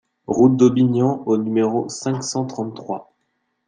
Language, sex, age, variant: French, male, 19-29, Français de métropole